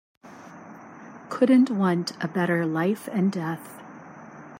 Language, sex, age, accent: English, female, 60-69, United States English